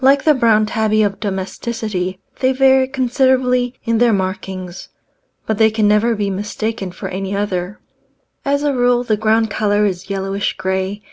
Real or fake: real